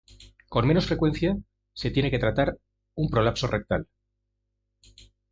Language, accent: Spanish, España: Centro-Sur peninsular (Madrid, Toledo, Castilla-La Mancha)